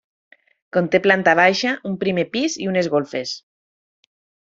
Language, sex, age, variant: Catalan, female, 30-39, Nord-Occidental